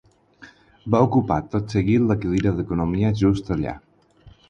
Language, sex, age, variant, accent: Catalan, male, 30-39, Balear, balear; aprenent (recent, des del castellà)